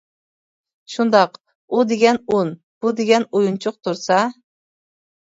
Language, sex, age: Uyghur, female, 30-39